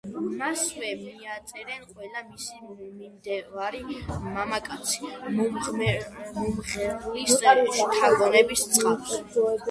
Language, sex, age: Georgian, female, under 19